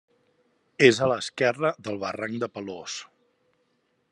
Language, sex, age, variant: Catalan, male, 30-39, Central